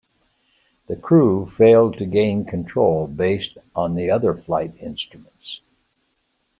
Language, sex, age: English, male, 80-89